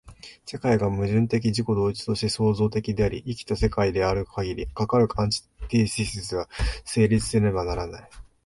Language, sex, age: Japanese, male, 19-29